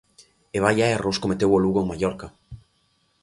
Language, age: Galician, 19-29